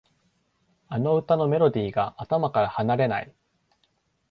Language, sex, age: Japanese, male, 19-29